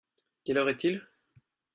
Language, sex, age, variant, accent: French, male, 19-29, Français d'Europe, Français de Belgique